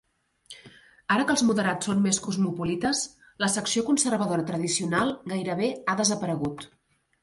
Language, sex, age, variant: Catalan, female, 40-49, Central